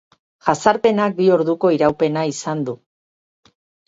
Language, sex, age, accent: Basque, female, 50-59, Erdialdekoa edo Nafarra (Gipuzkoa, Nafarroa)